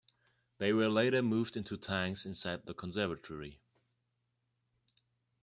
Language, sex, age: English, male, 30-39